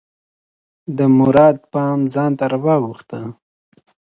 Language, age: Pashto, 19-29